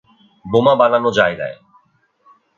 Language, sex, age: Bengali, male, 19-29